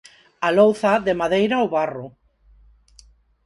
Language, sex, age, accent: Galician, female, 50-59, Neofalante